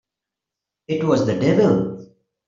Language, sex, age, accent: English, male, 40-49, India and South Asia (India, Pakistan, Sri Lanka)